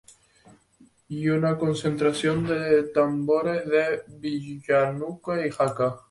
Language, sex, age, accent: Spanish, male, 19-29, España: Islas Canarias